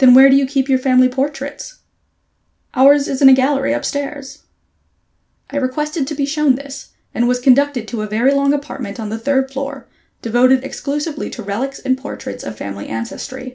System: none